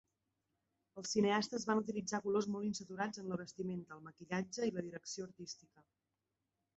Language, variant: Catalan, Central